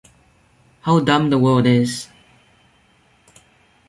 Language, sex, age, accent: English, male, under 19, Singaporean English